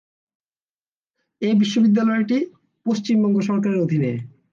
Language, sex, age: Bengali, male, 19-29